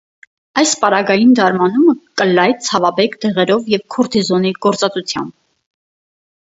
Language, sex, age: Armenian, female, 30-39